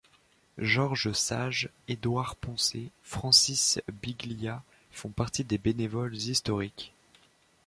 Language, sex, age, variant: French, male, 19-29, Français de métropole